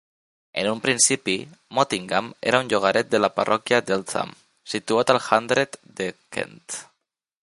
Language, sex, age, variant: Catalan, male, 19-29, Nord-Occidental